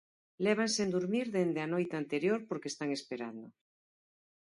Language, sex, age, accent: Galician, female, 40-49, Normativo (estándar)